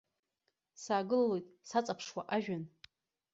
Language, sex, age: Abkhazian, female, 30-39